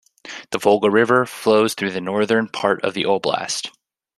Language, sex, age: English, male, 19-29